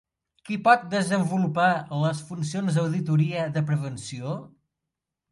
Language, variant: Catalan, Central